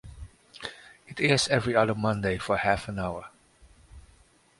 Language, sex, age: English, male, 50-59